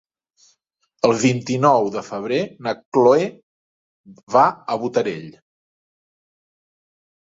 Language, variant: Catalan, Central